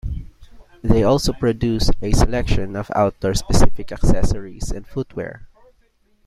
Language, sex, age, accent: English, male, 19-29, Filipino